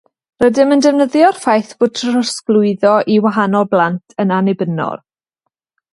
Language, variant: Welsh, Mid Wales